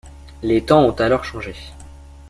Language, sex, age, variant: French, male, under 19, Français de métropole